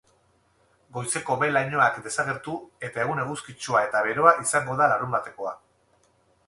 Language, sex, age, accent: Basque, male, 50-59, Erdialdekoa edo Nafarra (Gipuzkoa, Nafarroa)